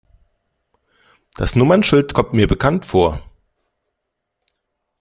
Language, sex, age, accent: German, male, 50-59, Deutschland Deutsch